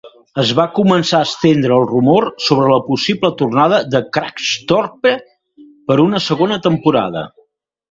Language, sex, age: Catalan, male, 60-69